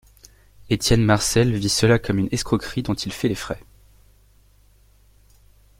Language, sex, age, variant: French, male, 19-29, Français de métropole